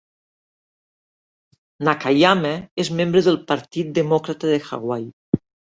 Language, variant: Catalan, Nord-Occidental